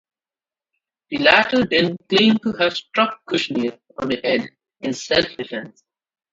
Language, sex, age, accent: English, male, under 19, India and South Asia (India, Pakistan, Sri Lanka)